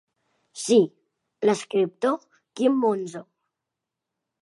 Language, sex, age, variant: Catalan, female, 40-49, Central